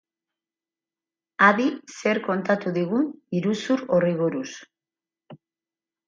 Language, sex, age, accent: Basque, female, 40-49, Mendebalekoa (Araba, Bizkaia, Gipuzkoako mendebaleko herri batzuk)